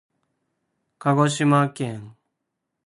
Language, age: Japanese, 19-29